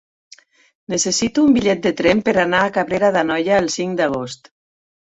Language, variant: Catalan, Central